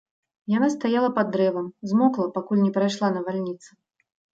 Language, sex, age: Belarusian, female, 30-39